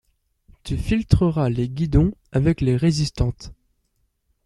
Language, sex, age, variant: French, male, 19-29, Français de métropole